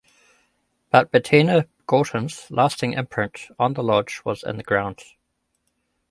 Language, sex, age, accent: English, male, 30-39, New Zealand English